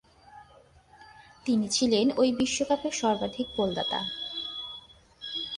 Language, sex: Bengali, female